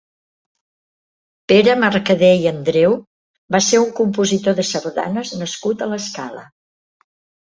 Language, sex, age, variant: Catalan, female, 60-69, Central